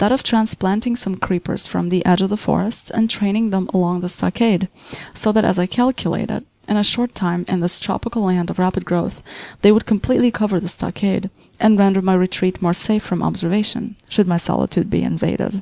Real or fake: real